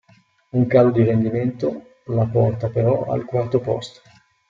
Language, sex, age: Italian, male, 40-49